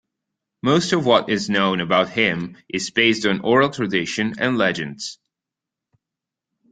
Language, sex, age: English, male, 19-29